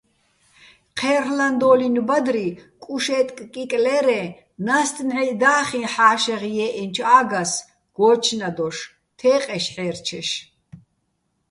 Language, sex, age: Bats, female, 60-69